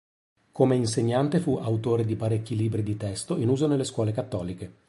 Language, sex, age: Italian, male, 40-49